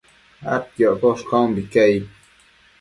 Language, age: Matsés, 19-29